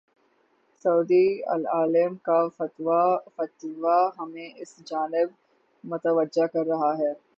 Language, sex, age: Urdu, female, 19-29